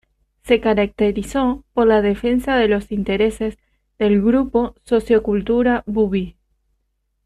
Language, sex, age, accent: Spanish, female, 19-29, Rioplatense: Argentina, Uruguay, este de Bolivia, Paraguay